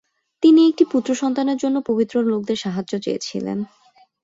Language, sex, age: Bengali, female, 19-29